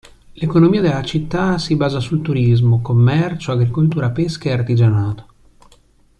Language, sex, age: Italian, male, 30-39